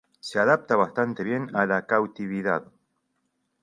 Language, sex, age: Spanish, male, 40-49